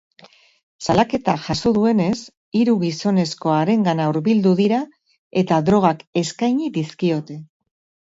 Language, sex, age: Basque, female, 40-49